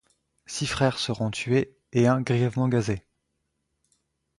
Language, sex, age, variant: French, male, 19-29, Français de métropole